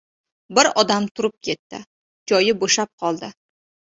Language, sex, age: Uzbek, female, 30-39